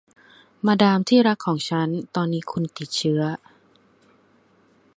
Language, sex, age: Thai, female, 19-29